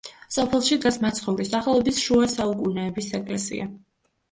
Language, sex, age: Georgian, female, under 19